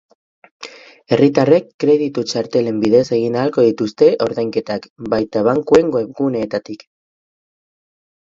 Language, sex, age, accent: Basque, male, 19-29, Mendebalekoa (Araba, Bizkaia, Gipuzkoako mendebaleko herri batzuk)